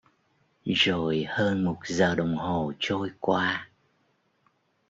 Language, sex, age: Vietnamese, male, 60-69